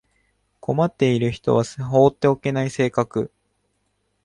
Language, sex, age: Japanese, male, under 19